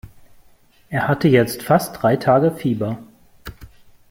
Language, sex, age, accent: German, male, 50-59, Deutschland Deutsch